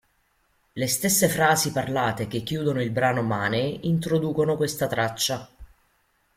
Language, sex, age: Italian, female, 40-49